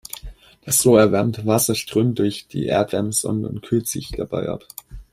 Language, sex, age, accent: German, male, under 19, Deutschland Deutsch